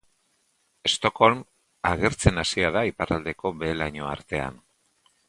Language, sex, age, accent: Basque, male, 40-49, Mendebalekoa (Araba, Bizkaia, Gipuzkoako mendebaleko herri batzuk)